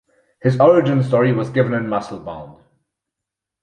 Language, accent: English, German